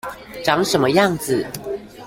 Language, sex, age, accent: Chinese, female, 19-29, 出生地：宜蘭縣